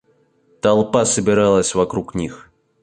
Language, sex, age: Russian, male, 19-29